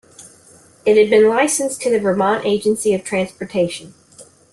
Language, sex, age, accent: English, female, 30-39, United States English